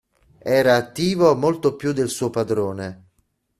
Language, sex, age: Italian, male, 50-59